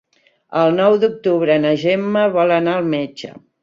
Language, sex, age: Catalan, female, 50-59